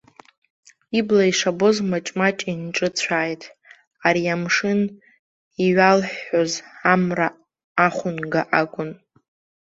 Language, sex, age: Abkhazian, female, under 19